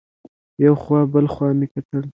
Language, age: Pashto, 30-39